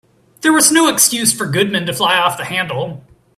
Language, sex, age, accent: English, male, 19-29, United States English